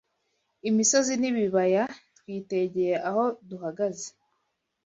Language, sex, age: Kinyarwanda, female, 19-29